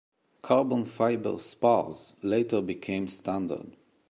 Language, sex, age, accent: English, male, 30-39, Canadian English